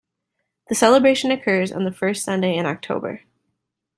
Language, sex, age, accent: English, female, 30-39, United States English